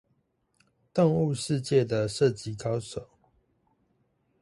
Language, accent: Chinese, 出生地：臺北市